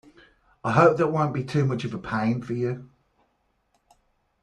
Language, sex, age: English, male, 50-59